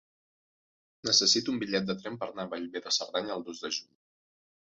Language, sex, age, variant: Catalan, male, 30-39, Central